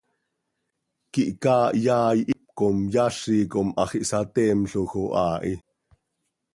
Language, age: Seri, 40-49